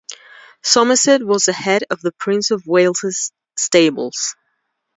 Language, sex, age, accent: English, female, 30-39, England English